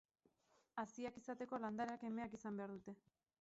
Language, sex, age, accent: Basque, female, 30-39, Mendebalekoa (Araba, Bizkaia, Gipuzkoako mendebaleko herri batzuk)